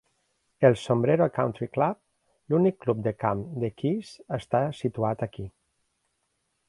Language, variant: Catalan, Nord-Occidental